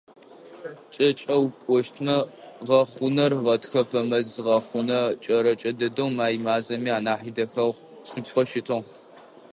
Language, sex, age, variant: Adyghe, male, under 19, Адыгабзэ (Кирил, пстэумэ зэдыряе)